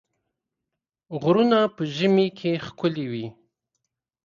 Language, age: Pashto, 30-39